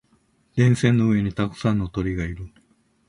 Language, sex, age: Japanese, male, 60-69